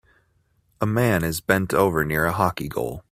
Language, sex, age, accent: English, male, 19-29, United States English